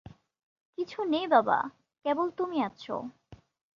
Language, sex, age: Bengali, female, 19-29